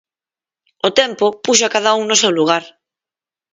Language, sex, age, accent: Galician, female, 30-39, Normativo (estándar)